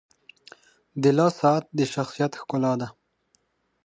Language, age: Pashto, 19-29